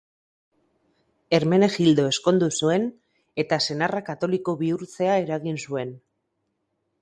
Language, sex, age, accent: Basque, female, 40-49, Mendebalekoa (Araba, Bizkaia, Gipuzkoako mendebaleko herri batzuk)